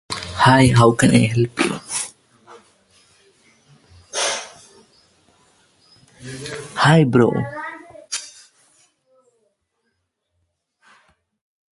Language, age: English, 19-29